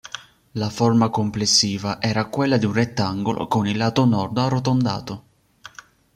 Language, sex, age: Italian, male, 19-29